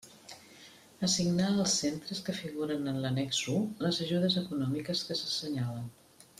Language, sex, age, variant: Catalan, female, 50-59, Central